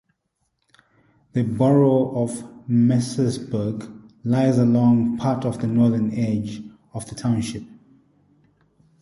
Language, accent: English, Southern African (South Africa, Zimbabwe, Namibia)